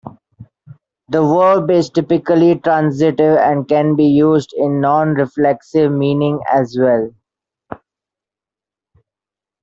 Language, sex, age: English, male, 19-29